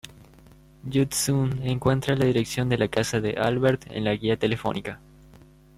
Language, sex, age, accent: Spanish, male, under 19, Rioplatense: Argentina, Uruguay, este de Bolivia, Paraguay